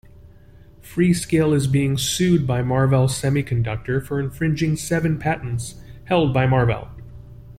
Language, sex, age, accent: English, male, 30-39, United States English